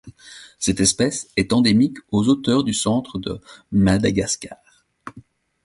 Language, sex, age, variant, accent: French, male, 40-49, Français d'Europe, Français de Belgique